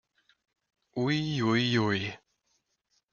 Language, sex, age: German, male, 40-49